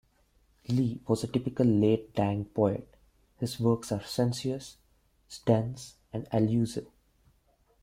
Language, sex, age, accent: English, male, 19-29, India and South Asia (India, Pakistan, Sri Lanka)